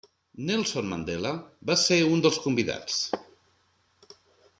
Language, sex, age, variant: Catalan, male, 40-49, Central